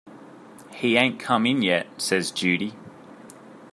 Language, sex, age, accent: English, male, 19-29, Australian English